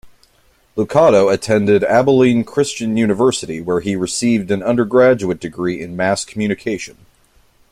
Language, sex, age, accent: English, male, 30-39, United States English